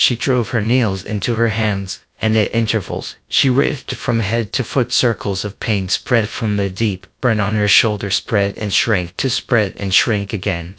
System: TTS, GradTTS